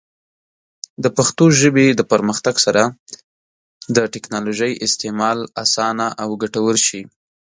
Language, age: Pashto, 19-29